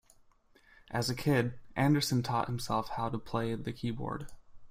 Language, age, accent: English, 19-29, United States English